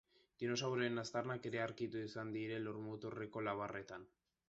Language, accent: Basque, Erdialdekoa edo Nafarra (Gipuzkoa, Nafarroa)